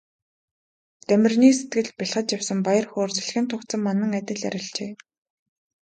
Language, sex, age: Mongolian, female, 19-29